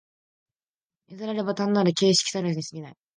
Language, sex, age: Japanese, female, under 19